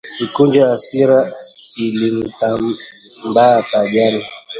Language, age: Swahili, 30-39